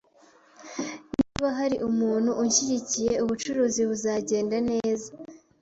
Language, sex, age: Kinyarwanda, female, 19-29